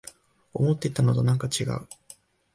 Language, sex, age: Japanese, male, 19-29